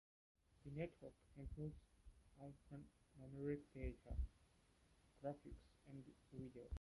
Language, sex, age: English, male, 19-29